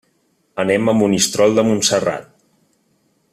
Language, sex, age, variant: Catalan, male, 19-29, Central